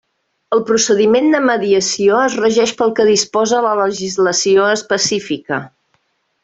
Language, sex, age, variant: Catalan, female, 50-59, Central